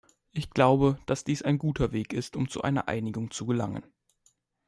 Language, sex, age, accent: German, male, 19-29, Deutschland Deutsch